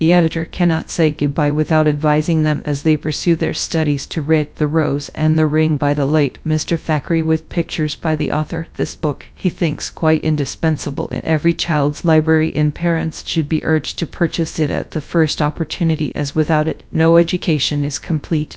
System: TTS, GradTTS